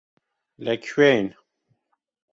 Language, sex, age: Central Kurdish, male, 30-39